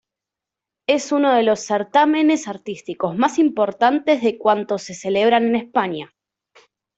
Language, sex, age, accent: Spanish, female, 19-29, Rioplatense: Argentina, Uruguay, este de Bolivia, Paraguay